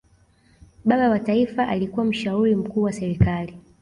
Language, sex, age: Swahili, female, 19-29